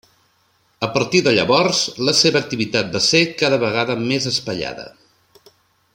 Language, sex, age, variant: Catalan, male, 40-49, Central